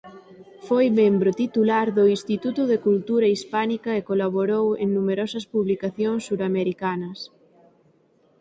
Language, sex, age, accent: Galician, female, 19-29, Atlántico (seseo e gheada)